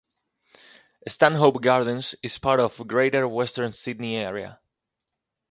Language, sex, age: English, male, 19-29